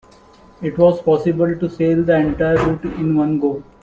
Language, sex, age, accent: English, male, 19-29, India and South Asia (India, Pakistan, Sri Lanka)